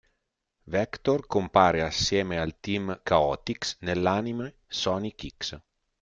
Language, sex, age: Italian, male, 40-49